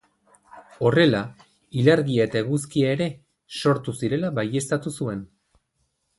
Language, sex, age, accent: Basque, male, 30-39, Erdialdekoa edo Nafarra (Gipuzkoa, Nafarroa)